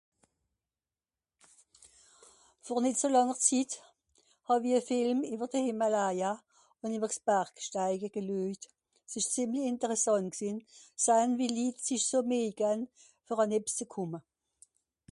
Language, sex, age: Swiss German, female, 60-69